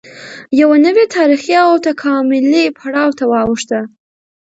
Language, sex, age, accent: Pashto, female, under 19, کندهاری لهجه